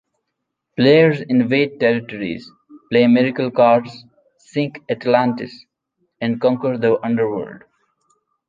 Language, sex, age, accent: English, male, 19-29, India and South Asia (India, Pakistan, Sri Lanka)